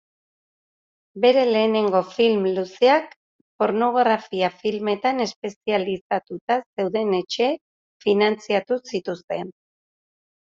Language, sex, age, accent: Basque, female, 50-59, Erdialdekoa edo Nafarra (Gipuzkoa, Nafarroa)